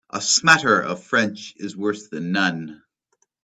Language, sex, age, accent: English, male, 40-49, United States English